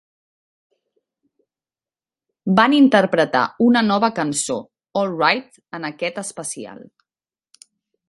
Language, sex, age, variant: Catalan, female, 30-39, Central